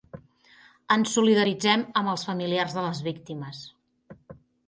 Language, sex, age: Catalan, female, 50-59